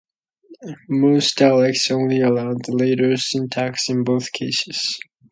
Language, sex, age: English, male, under 19